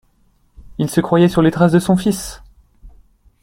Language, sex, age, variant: French, male, 19-29, Français de métropole